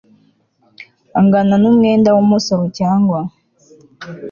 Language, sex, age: Kinyarwanda, female, under 19